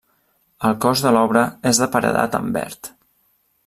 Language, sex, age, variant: Catalan, male, 30-39, Central